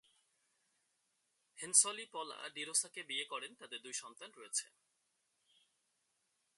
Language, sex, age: Bengali, male, 19-29